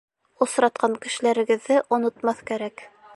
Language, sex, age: Bashkir, female, 30-39